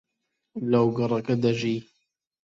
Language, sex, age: Central Kurdish, male, 30-39